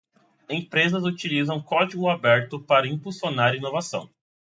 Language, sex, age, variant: Portuguese, male, 19-29, Portuguese (Brasil)